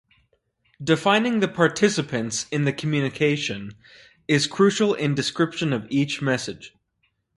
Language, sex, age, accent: English, male, 19-29, United States English